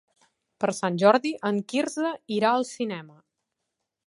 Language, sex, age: Catalan, female, 30-39